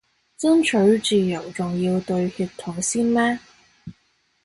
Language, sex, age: Cantonese, female, 19-29